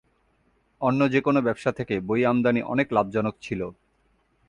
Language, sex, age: Bengali, male, 30-39